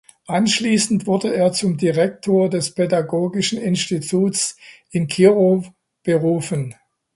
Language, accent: German, Deutschland Deutsch